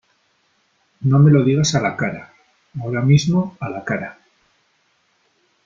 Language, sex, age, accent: Spanish, male, 30-39, España: Norte peninsular (Asturias, Castilla y León, Cantabria, País Vasco, Navarra, Aragón, La Rioja, Guadalajara, Cuenca)